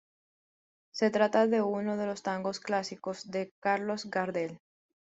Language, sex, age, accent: Spanish, female, 19-29, Andino-Pacífico: Colombia, Perú, Ecuador, oeste de Bolivia y Venezuela andina